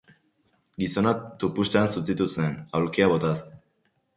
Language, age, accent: Basque, under 19, Erdialdekoa edo Nafarra (Gipuzkoa, Nafarroa)